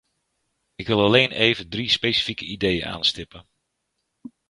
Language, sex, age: Dutch, male, 40-49